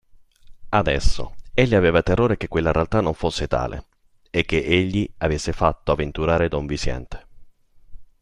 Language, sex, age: Italian, male, 19-29